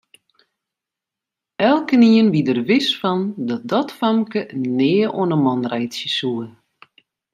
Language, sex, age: Western Frisian, female, 30-39